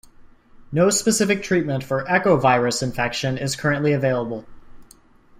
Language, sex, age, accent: English, male, 19-29, United States English